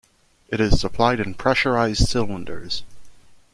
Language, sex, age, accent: English, male, 19-29, United States English